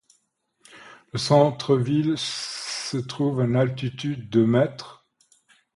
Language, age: French, 50-59